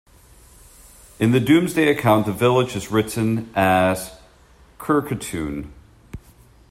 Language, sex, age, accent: English, male, 40-49, United States English